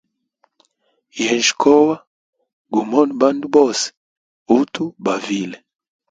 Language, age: Hemba, 19-29